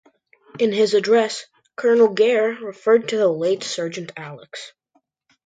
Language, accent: English, United States English